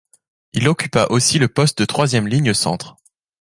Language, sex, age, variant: French, male, 19-29, Français de métropole